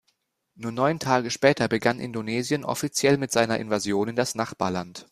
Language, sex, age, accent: German, male, 19-29, Deutschland Deutsch